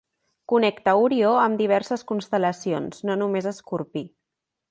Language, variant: Catalan, Central